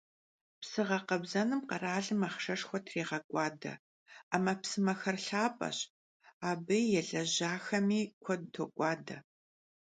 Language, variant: Kabardian, Адыгэбзэ (Къэбэрдей, Кирил, псоми зэдай)